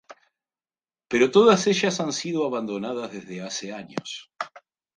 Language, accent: Spanish, Rioplatense: Argentina, Uruguay, este de Bolivia, Paraguay